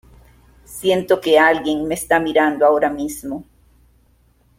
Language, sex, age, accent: Spanish, female, 50-59, América central